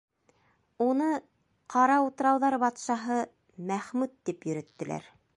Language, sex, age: Bashkir, female, 30-39